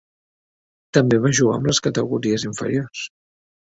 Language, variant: Catalan, Central